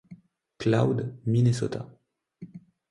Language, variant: French, Français de métropole